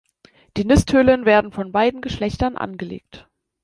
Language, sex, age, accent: German, female, 30-39, Deutschland Deutsch